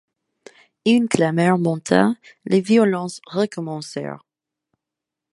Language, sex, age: French, female, 19-29